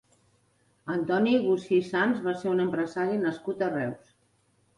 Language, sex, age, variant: Catalan, female, 60-69, Central